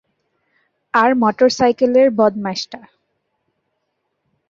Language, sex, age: Bengali, female, 19-29